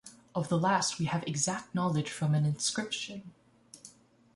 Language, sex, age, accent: English, female, 19-29, Canadian English